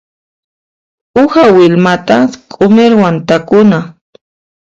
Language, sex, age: Puno Quechua, female, 19-29